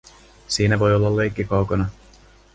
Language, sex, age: Finnish, male, 30-39